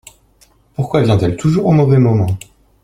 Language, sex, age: French, male, 30-39